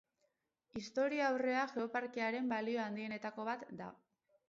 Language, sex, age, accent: Basque, female, 19-29, Mendebalekoa (Araba, Bizkaia, Gipuzkoako mendebaleko herri batzuk)